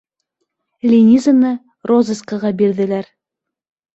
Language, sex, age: Bashkir, female, 19-29